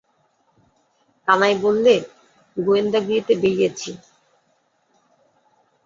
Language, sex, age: Bengali, female, 30-39